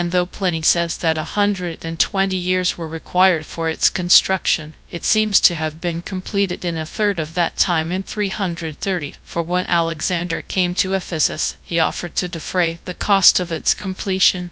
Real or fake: fake